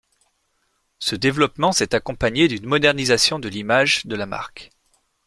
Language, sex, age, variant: French, male, 30-39, Français de métropole